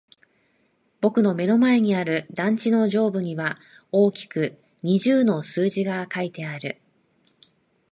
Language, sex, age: Japanese, female, 30-39